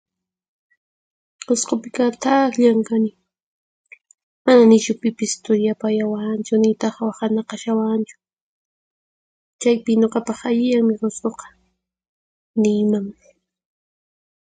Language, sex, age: Puno Quechua, female, 19-29